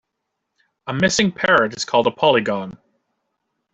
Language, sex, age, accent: English, male, 30-39, Canadian English